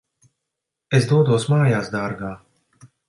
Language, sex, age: Latvian, male, 40-49